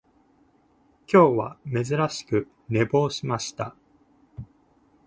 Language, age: Japanese, 19-29